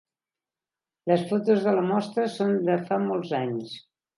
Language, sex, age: Catalan, female, 70-79